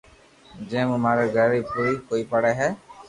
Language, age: Loarki, 40-49